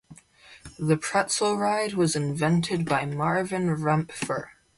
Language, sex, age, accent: English, male, under 19, Irish English